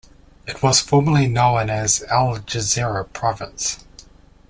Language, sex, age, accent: English, male, 30-39, New Zealand English